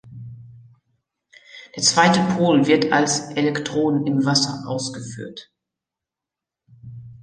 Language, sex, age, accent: German, male, under 19, Deutschland Deutsch